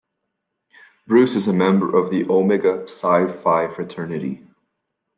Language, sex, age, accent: English, male, 19-29, United States English